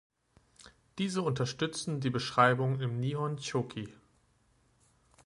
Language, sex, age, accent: German, male, 30-39, Deutschland Deutsch